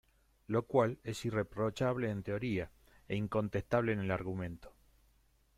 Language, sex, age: Spanish, male, 50-59